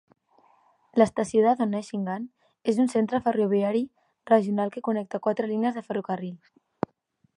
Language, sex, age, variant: Catalan, female, 19-29, Central